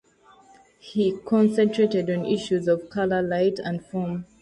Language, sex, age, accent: English, female, 19-29, England English